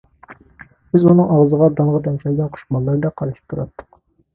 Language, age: Uyghur, 19-29